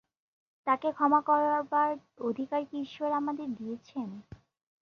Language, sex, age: Bengali, female, 19-29